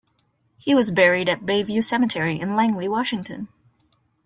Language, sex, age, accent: English, female, under 19, United States English